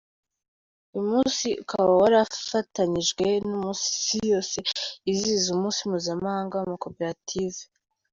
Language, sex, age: Kinyarwanda, female, under 19